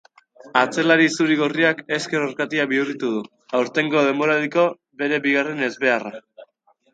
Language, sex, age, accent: Basque, male, 19-29, Erdialdekoa edo Nafarra (Gipuzkoa, Nafarroa)